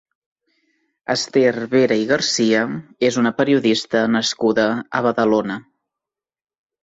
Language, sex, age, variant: Catalan, male, 19-29, Central